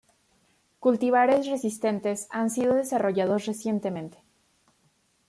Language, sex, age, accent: Spanish, female, 19-29, México